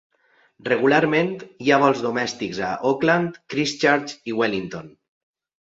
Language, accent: Catalan, valencià